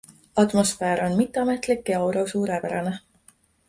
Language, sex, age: Estonian, female, 19-29